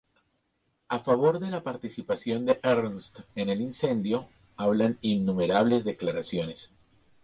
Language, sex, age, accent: Spanish, male, 40-49, Andino-Pacífico: Colombia, Perú, Ecuador, oeste de Bolivia y Venezuela andina